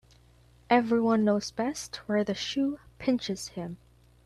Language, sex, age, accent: English, female, 19-29, Filipino